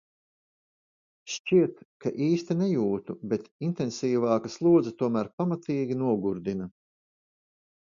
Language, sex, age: Latvian, male, 60-69